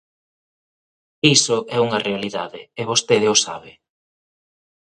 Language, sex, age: Galician, male, 30-39